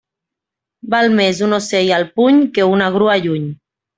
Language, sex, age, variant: Catalan, female, 19-29, Nord-Occidental